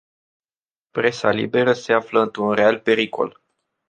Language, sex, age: Romanian, male, 19-29